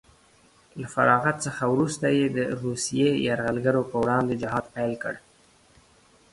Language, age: Pashto, 30-39